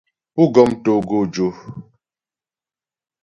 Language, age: Ghomala, 19-29